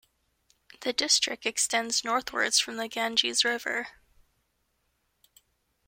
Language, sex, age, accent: English, female, 19-29, United States English